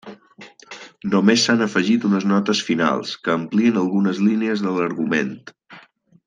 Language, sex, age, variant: Catalan, male, 40-49, Balear